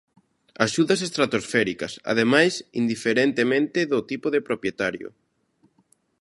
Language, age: Galician, 19-29